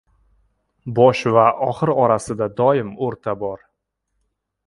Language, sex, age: Uzbek, male, 19-29